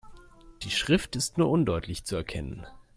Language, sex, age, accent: German, male, 19-29, Deutschland Deutsch